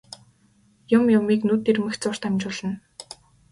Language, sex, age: Mongolian, female, 19-29